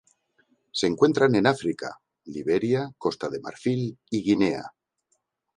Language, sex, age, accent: Spanish, male, 50-59, España: Centro-Sur peninsular (Madrid, Toledo, Castilla-La Mancha)